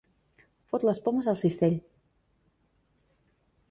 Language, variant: Catalan, Central